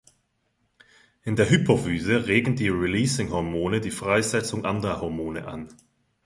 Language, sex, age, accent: German, male, 30-39, Schweizerdeutsch